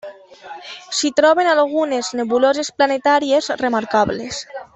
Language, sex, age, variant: Catalan, female, 19-29, Central